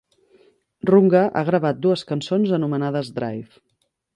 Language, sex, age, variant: Catalan, female, 30-39, Central